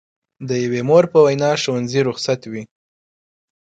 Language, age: Pashto, 19-29